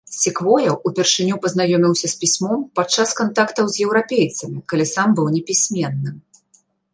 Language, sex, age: Belarusian, female, 30-39